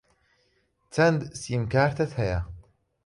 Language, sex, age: Central Kurdish, male, 19-29